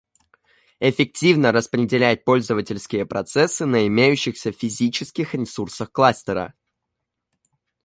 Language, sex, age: Russian, male, 19-29